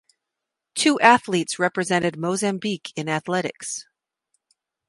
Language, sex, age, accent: English, female, 50-59, United States English